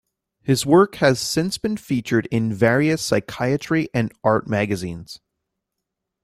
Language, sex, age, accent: English, male, 30-39, United States English